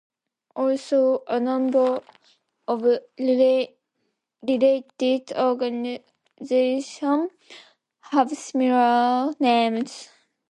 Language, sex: English, female